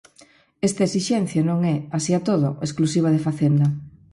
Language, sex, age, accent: Galician, female, 40-49, Normativo (estándar)